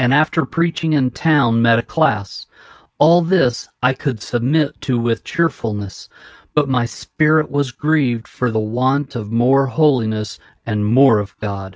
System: none